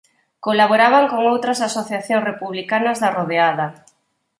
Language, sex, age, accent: Galician, female, 40-49, Oriental (común en zona oriental)